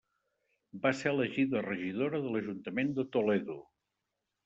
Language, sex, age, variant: Catalan, male, 60-69, Septentrional